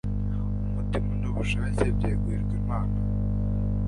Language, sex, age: Kinyarwanda, male, under 19